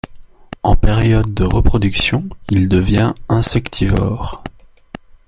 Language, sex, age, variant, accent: French, male, 19-29, Français d'Europe, Français de Belgique